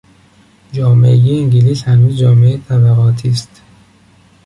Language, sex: Persian, male